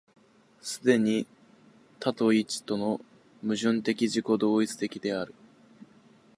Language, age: Japanese, under 19